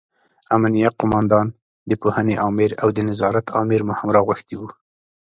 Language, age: Pashto, 19-29